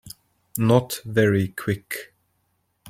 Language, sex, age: English, male, 19-29